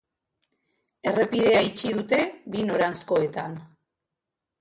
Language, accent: Basque, Mendebalekoa (Araba, Bizkaia, Gipuzkoako mendebaleko herri batzuk)